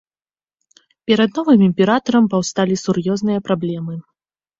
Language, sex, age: Belarusian, female, 19-29